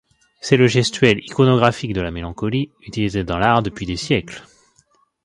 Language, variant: French, Français de métropole